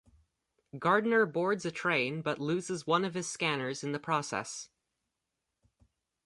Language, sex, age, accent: English, male, under 19, United States English